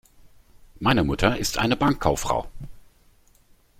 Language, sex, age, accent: German, male, 50-59, Deutschland Deutsch